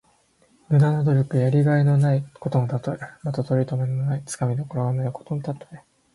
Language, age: Japanese, 19-29